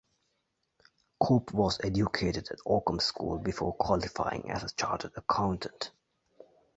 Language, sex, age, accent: English, male, 19-29, England English